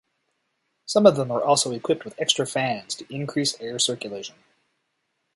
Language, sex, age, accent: English, male, 30-39, Canadian English